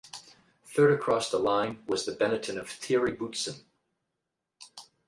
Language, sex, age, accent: English, male, 50-59, United States English